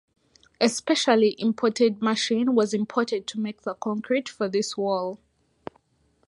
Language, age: English, 19-29